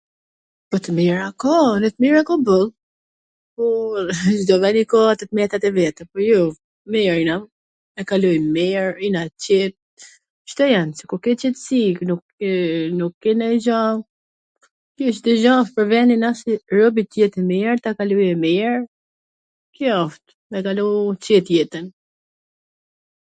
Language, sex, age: Gheg Albanian, female, 40-49